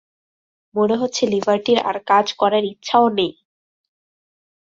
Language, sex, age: Bengali, female, 19-29